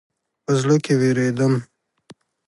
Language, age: Pashto, 30-39